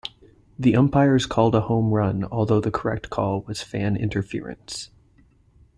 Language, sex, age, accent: English, male, 30-39, Canadian English